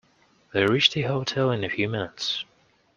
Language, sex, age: English, male, 19-29